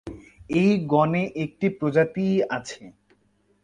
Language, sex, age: Bengali, male, under 19